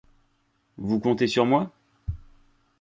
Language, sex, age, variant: French, male, 30-39, Français de métropole